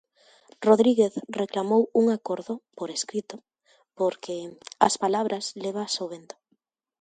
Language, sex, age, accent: Galician, female, 19-29, Normativo (estándar)